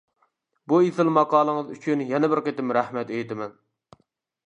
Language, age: Uyghur, 30-39